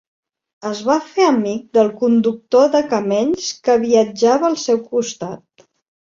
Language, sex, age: Catalan, female, 40-49